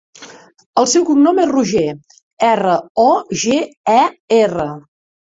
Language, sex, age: Catalan, female, 40-49